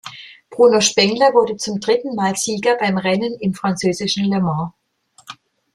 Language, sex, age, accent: German, female, 60-69, Deutschland Deutsch